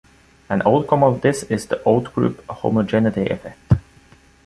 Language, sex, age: English, male, 30-39